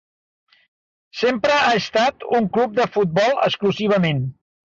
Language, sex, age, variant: Catalan, male, 60-69, Central